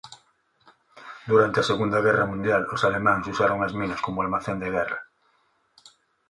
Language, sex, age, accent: Galician, male, 30-39, Normativo (estándar)